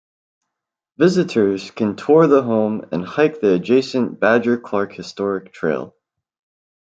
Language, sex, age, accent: English, male, 19-29, United States English